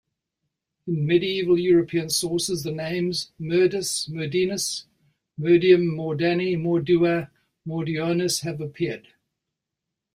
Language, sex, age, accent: English, male, 70-79, New Zealand English